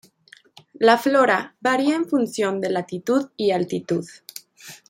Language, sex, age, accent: Spanish, female, 19-29, México